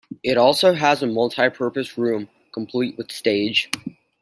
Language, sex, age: English, male, 19-29